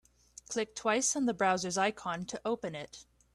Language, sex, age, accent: English, female, 19-29, Canadian English